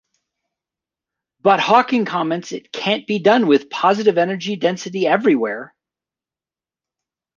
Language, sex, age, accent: English, male, 40-49, United States English